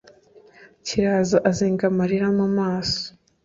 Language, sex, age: Kinyarwanda, female, 19-29